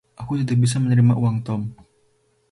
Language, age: Indonesian, 19-29